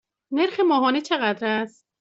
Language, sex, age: Persian, female, 40-49